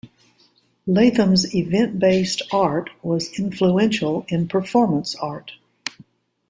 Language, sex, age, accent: English, female, 60-69, United States English